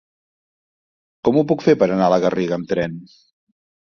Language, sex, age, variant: Catalan, male, 50-59, Central